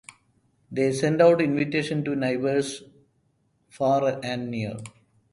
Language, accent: English, India and South Asia (India, Pakistan, Sri Lanka)